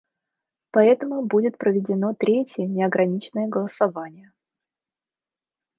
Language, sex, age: Russian, female, 19-29